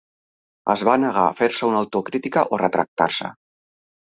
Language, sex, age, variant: Catalan, male, 40-49, Central